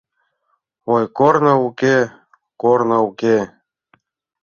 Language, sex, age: Mari, male, 40-49